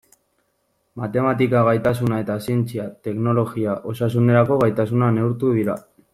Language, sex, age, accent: Basque, male, 19-29, Mendebalekoa (Araba, Bizkaia, Gipuzkoako mendebaleko herri batzuk)